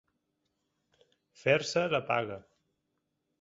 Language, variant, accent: Catalan, Balear, balear